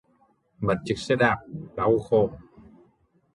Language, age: Vietnamese, 50-59